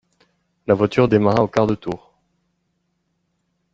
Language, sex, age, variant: French, male, 30-39, Français de métropole